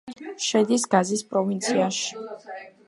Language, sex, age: Georgian, female, under 19